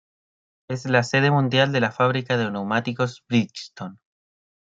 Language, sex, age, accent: Spanish, male, 19-29, Chileno: Chile, Cuyo